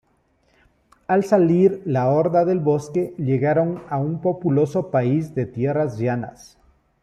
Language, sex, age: Spanish, male, 50-59